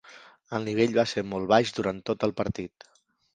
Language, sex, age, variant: Catalan, male, 40-49, Central